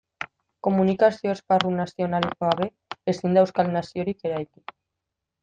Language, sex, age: Basque, female, 19-29